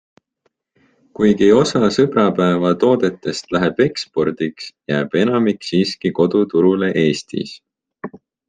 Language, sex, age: Estonian, male, 19-29